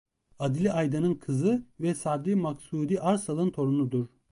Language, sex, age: Turkish, male, 19-29